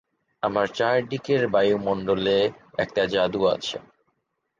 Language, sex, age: Bengali, male, 19-29